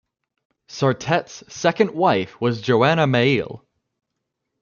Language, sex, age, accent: English, male, 19-29, United States English